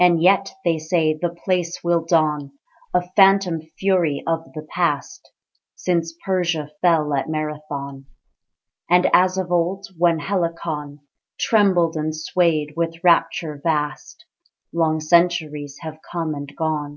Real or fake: real